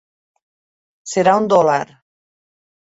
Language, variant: Catalan, Nord-Occidental